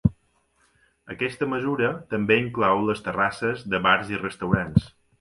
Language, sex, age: Catalan, male, 40-49